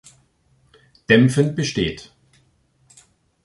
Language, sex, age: German, male, 50-59